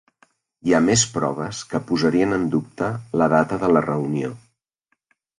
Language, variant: Catalan, Central